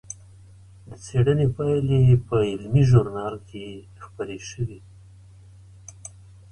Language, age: Pashto, 60-69